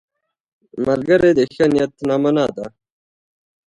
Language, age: Pashto, 30-39